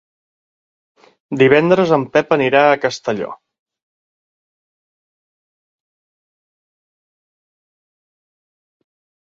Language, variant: Catalan, Central